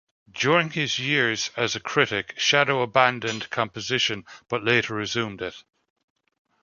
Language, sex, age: English, male, 40-49